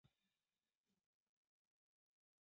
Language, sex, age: Swahili, female, 19-29